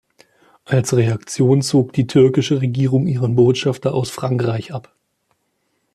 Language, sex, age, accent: German, male, 19-29, Deutschland Deutsch